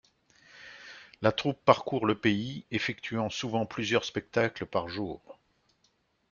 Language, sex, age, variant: French, male, 60-69, Français de métropole